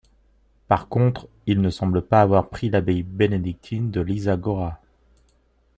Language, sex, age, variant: French, male, 40-49, Français de métropole